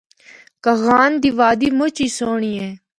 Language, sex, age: Northern Hindko, female, 19-29